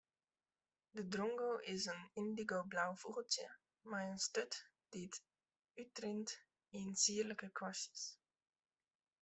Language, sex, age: Western Frisian, female, 30-39